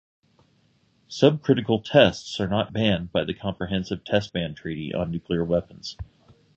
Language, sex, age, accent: English, male, 50-59, United States English